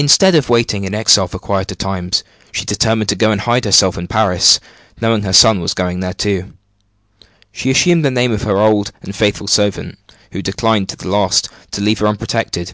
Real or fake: real